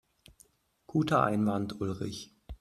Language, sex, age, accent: German, male, 40-49, Deutschland Deutsch